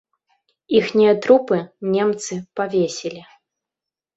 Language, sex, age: Belarusian, female, 19-29